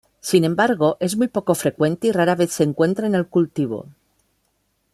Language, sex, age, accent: Spanish, female, 50-59, España: Norte peninsular (Asturias, Castilla y León, Cantabria, País Vasco, Navarra, Aragón, La Rioja, Guadalajara, Cuenca)